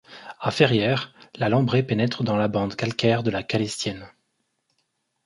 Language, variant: French, Français de métropole